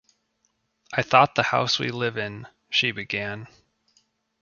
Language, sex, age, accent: English, male, 30-39, United States English